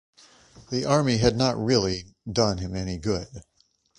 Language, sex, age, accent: English, male, 30-39, United States English